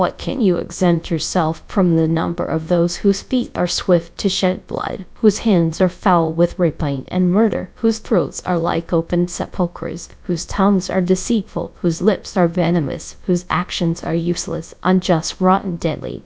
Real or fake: fake